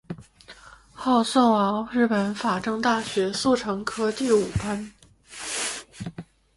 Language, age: Chinese, 19-29